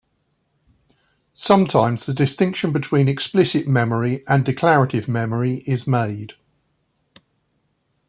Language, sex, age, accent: English, male, 60-69, England English